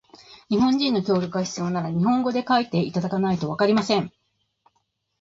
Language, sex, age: Japanese, female, 50-59